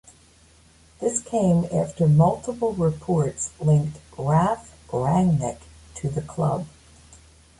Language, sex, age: English, female, 60-69